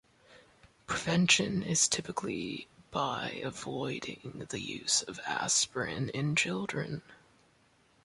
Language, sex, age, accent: English, male, 19-29, United States English